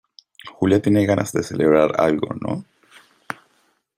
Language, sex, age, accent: Spanish, male, 19-29, Caribe: Cuba, Venezuela, Puerto Rico, República Dominicana, Panamá, Colombia caribeña, México caribeño, Costa del golfo de México